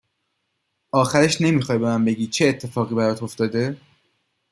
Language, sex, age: Persian, male, 19-29